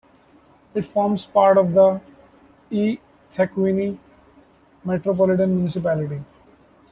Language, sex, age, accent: English, male, 19-29, India and South Asia (India, Pakistan, Sri Lanka)